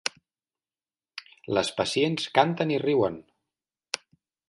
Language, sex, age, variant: Catalan, male, 30-39, Central